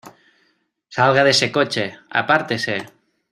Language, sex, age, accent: Spanish, male, 30-39, España: Norte peninsular (Asturias, Castilla y León, Cantabria, País Vasco, Navarra, Aragón, La Rioja, Guadalajara, Cuenca)